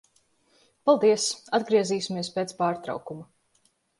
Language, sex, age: Latvian, female, 19-29